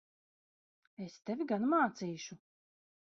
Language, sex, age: Latvian, female, 30-39